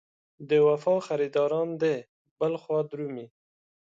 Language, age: Pashto, 30-39